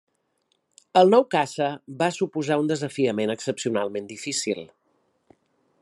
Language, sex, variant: Catalan, male, Central